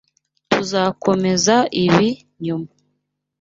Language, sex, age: Kinyarwanda, female, 19-29